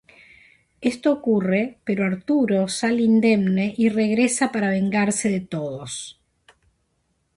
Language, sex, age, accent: Spanish, female, 60-69, Rioplatense: Argentina, Uruguay, este de Bolivia, Paraguay